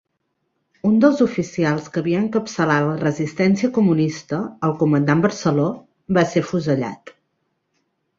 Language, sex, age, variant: Catalan, female, 30-39, Central